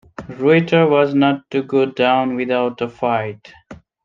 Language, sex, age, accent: English, male, 19-29, United States English